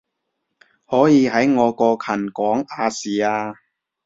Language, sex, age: Cantonese, male, 30-39